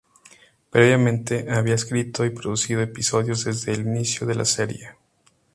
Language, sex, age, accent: Spanish, male, 19-29, México